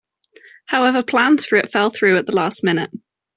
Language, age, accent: English, 19-29, England English